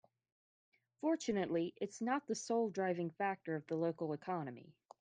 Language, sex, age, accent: English, female, 19-29, United States English